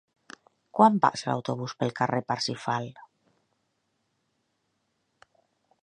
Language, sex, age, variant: Catalan, female, 40-49, Nord-Occidental